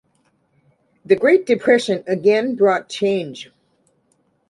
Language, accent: English, United States English